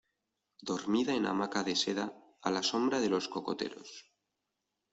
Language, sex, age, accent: Spanish, male, 19-29, España: Norte peninsular (Asturias, Castilla y León, Cantabria, País Vasco, Navarra, Aragón, La Rioja, Guadalajara, Cuenca)